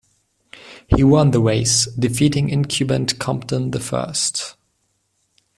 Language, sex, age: English, male, 19-29